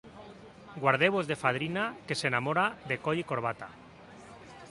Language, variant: Catalan, Central